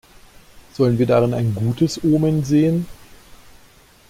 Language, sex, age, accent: German, male, 40-49, Deutschland Deutsch